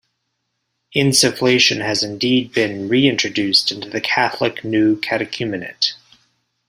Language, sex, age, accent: English, male, 30-39, United States English